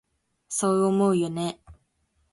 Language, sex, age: Japanese, female, under 19